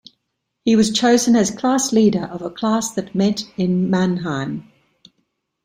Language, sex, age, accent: English, female, 70-79, Australian English